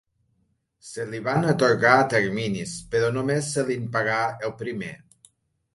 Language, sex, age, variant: Catalan, male, 40-49, Nord-Occidental